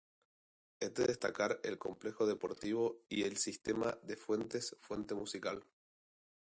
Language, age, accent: Spanish, 19-29, España: Islas Canarias; Rioplatense: Argentina, Uruguay, este de Bolivia, Paraguay